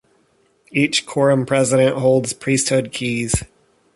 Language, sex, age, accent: English, male, 30-39, United States English